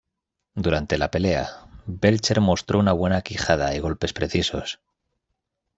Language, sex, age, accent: Spanish, male, 19-29, España: Norte peninsular (Asturias, Castilla y León, Cantabria, País Vasco, Navarra, Aragón, La Rioja, Guadalajara, Cuenca)